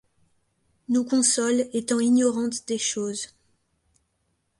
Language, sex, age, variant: French, female, 19-29, Français de métropole